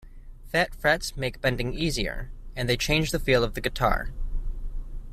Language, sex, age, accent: English, male, 19-29, United States English